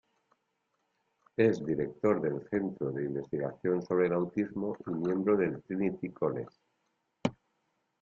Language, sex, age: Spanish, male, 60-69